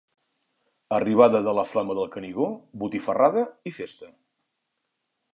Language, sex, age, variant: Catalan, male, 40-49, Nord-Occidental